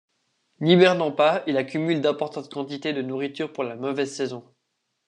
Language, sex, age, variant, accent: French, male, under 19, Français d'Europe, Français de Suisse